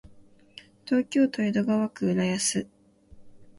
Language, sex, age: Japanese, female, 19-29